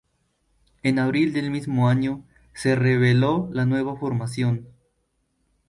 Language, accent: Spanish, México